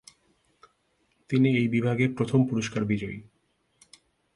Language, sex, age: Bengali, male, 19-29